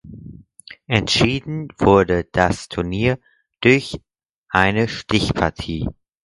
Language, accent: German, Deutschland Deutsch